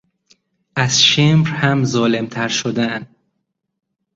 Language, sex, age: Persian, male, 30-39